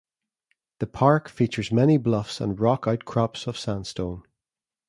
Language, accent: English, Northern Irish